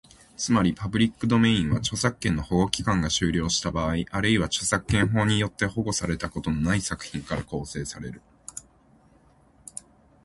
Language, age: Japanese, 19-29